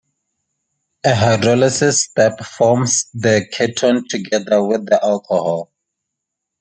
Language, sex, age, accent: English, male, 19-29, Southern African (South Africa, Zimbabwe, Namibia)